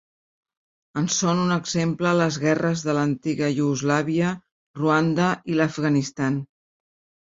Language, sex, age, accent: Catalan, female, 50-59, Barceloní